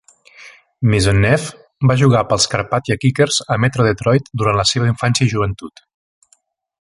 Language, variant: Catalan, Central